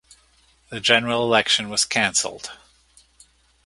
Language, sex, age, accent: English, male, 50-59, Canadian English